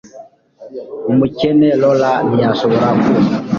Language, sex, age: Kinyarwanda, male, 19-29